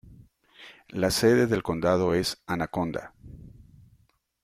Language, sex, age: Spanish, male, 40-49